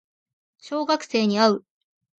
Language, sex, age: Japanese, female, 19-29